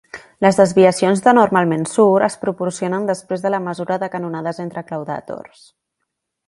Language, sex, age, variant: Catalan, female, 19-29, Central